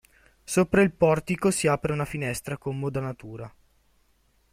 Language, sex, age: Italian, male, 19-29